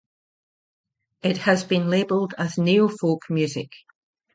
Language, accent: English, Scottish English